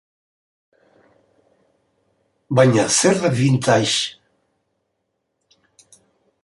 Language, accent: Basque, Mendebalekoa (Araba, Bizkaia, Gipuzkoako mendebaleko herri batzuk)